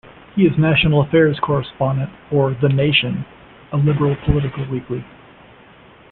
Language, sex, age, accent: English, male, 50-59, United States English